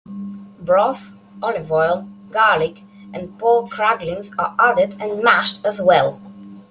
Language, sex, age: English, male, 19-29